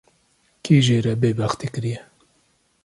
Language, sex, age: Kurdish, male, 30-39